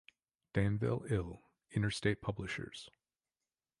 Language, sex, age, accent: English, male, 40-49, United States English